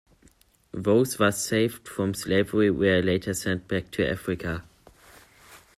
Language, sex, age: English, male, under 19